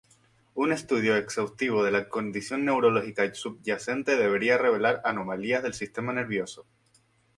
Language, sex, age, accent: Spanish, male, 19-29, España: Islas Canarias